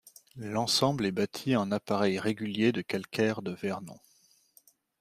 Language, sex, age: French, male, 30-39